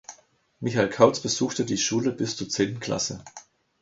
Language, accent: German, Deutschland Deutsch